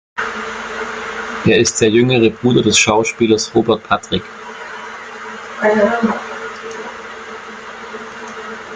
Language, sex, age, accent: German, male, 30-39, Deutschland Deutsch